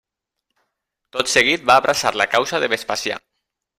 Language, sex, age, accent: Catalan, male, 40-49, valencià